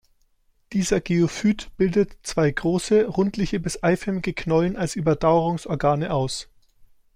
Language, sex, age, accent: German, male, 19-29, Deutschland Deutsch